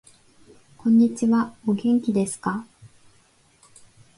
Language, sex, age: Japanese, female, 30-39